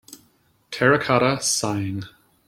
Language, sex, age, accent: English, male, 19-29, United States English